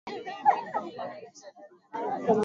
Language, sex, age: Swahili, male, 19-29